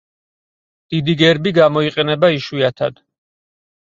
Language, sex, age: Georgian, male, 30-39